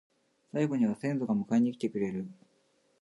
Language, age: Japanese, 40-49